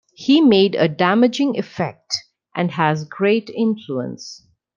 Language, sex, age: English, female, under 19